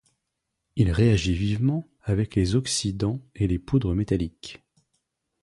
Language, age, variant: French, 30-39, Français de métropole